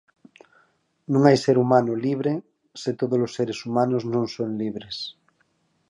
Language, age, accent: Galician, 40-49, Normativo (estándar)